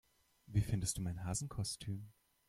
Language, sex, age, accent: German, male, 19-29, Deutschland Deutsch